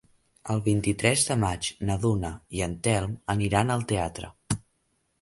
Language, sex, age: Catalan, male, under 19